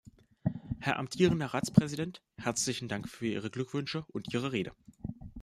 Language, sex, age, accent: German, male, 19-29, Deutschland Deutsch